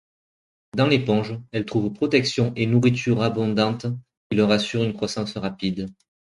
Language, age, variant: French, 30-39, Français de métropole